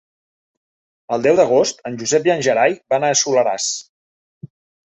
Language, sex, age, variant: Catalan, male, 40-49, Central